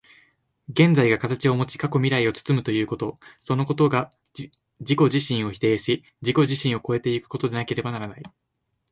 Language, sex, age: Japanese, male, 19-29